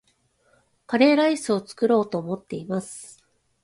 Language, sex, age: Japanese, female, 30-39